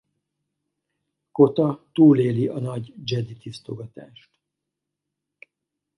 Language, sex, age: Hungarian, male, 50-59